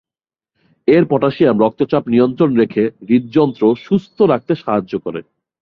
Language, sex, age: Bengali, male, 19-29